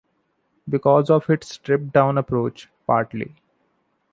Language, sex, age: English, male, 19-29